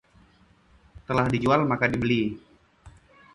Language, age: Indonesian, 19-29